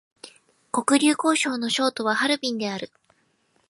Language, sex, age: Japanese, female, 19-29